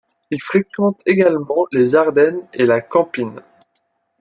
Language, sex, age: French, male, under 19